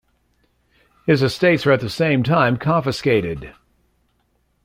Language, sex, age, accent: English, male, 60-69, United States English